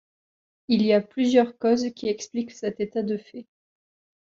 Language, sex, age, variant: French, female, 30-39, Français de métropole